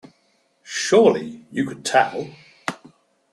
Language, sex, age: English, male, 60-69